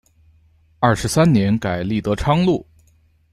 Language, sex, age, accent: Chinese, male, 19-29, 出生地：河北省